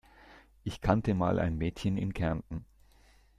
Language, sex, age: German, male, 60-69